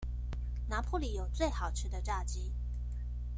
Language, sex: Chinese, female